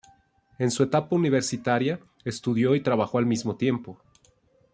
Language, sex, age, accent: Spanish, male, 40-49, México